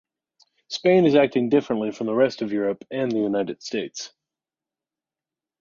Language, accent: English, United States English